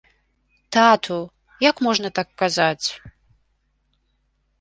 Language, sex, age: Belarusian, female, 40-49